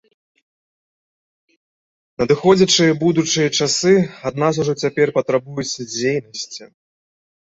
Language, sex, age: Belarusian, male, 30-39